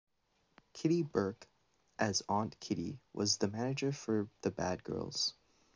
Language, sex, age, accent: English, male, 19-29, Canadian English